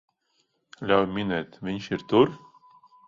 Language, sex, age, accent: Latvian, male, 40-49, Krievu